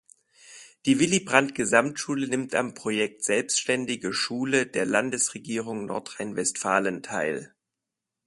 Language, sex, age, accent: German, male, 30-39, Deutschland Deutsch